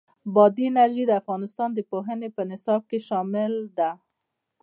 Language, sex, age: Pashto, female, 30-39